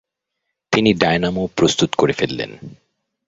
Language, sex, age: Bengali, male, 40-49